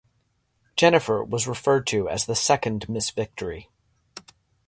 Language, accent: English, United States English